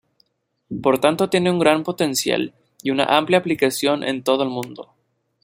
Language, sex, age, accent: Spanish, male, 19-29, México